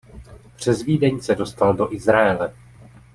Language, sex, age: Czech, male, 40-49